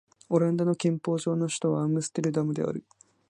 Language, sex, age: Japanese, female, 90+